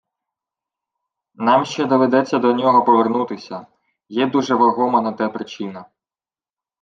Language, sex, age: Ukrainian, male, 19-29